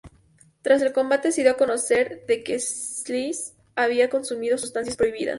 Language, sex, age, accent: Spanish, female, 19-29, México